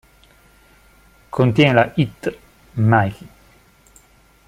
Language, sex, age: Italian, male, 40-49